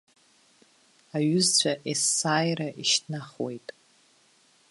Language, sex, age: Abkhazian, female, 19-29